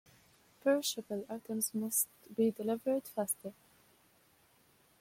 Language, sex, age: English, female, 19-29